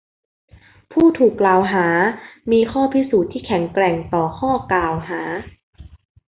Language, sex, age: Thai, female, 19-29